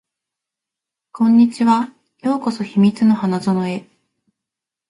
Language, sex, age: Japanese, female, 30-39